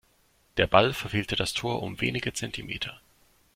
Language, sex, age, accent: German, male, 19-29, Deutschland Deutsch